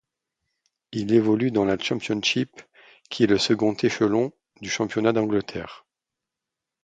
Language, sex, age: French, male, 40-49